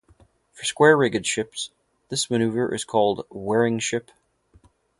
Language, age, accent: English, 30-39, United States English